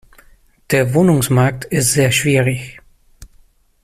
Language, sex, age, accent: German, male, 30-39, Deutschland Deutsch